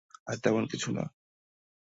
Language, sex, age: Bengali, male, 19-29